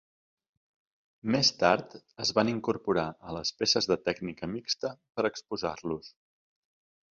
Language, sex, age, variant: Catalan, male, 40-49, Central